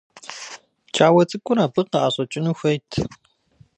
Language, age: Kabardian, 40-49